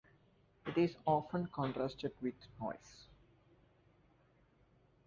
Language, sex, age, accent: English, male, 19-29, India and South Asia (India, Pakistan, Sri Lanka)